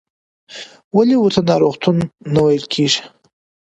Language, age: Pashto, 19-29